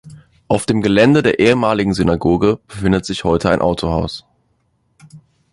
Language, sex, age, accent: German, male, 19-29, Deutschland Deutsch